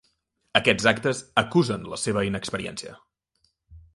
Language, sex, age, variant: Catalan, male, 30-39, Central